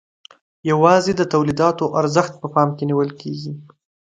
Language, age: Pashto, 19-29